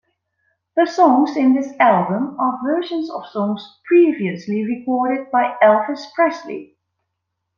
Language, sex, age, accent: English, female, 40-49, England English